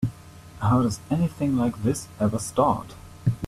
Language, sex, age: English, male, 30-39